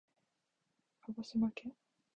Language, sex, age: Japanese, female, 19-29